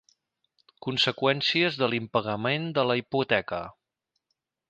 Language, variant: Catalan, Central